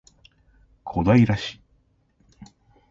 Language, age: Japanese, 40-49